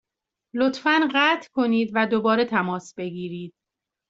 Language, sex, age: Persian, female, 40-49